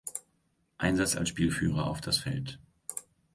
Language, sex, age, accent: German, male, 19-29, Deutschland Deutsch